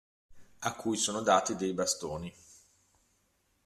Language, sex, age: Italian, male, 50-59